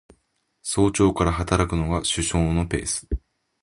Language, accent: Japanese, 日本人